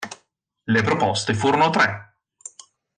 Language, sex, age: Italian, male, 19-29